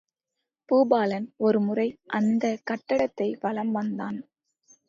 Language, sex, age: Tamil, female, 19-29